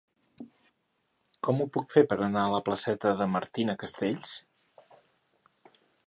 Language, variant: Catalan, Central